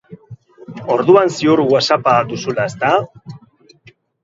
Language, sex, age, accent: Basque, male, 40-49, Mendebalekoa (Araba, Bizkaia, Gipuzkoako mendebaleko herri batzuk)